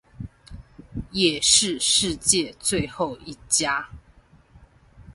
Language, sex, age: Chinese, female, 40-49